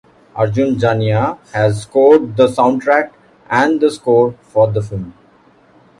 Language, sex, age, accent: English, male, 30-39, India and South Asia (India, Pakistan, Sri Lanka)